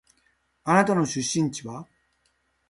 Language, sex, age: Japanese, male, 60-69